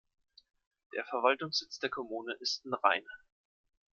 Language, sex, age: German, male, 19-29